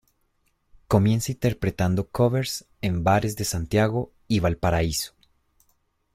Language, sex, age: Spanish, male, 19-29